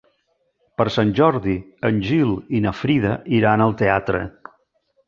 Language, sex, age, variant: Catalan, male, 60-69, Central